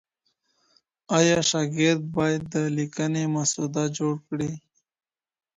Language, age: Pashto, 19-29